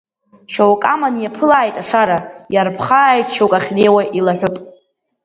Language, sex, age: Abkhazian, female, under 19